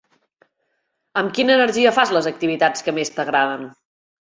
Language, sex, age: Catalan, female, 30-39